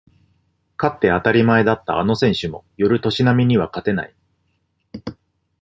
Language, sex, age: Japanese, male, 40-49